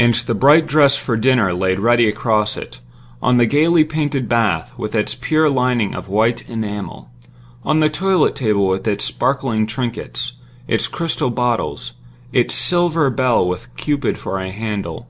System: none